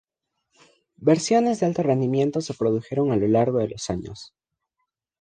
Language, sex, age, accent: Spanish, male, under 19, Andino-Pacífico: Colombia, Perú, Ecuador, oeste de Bolivia y Venezuela andina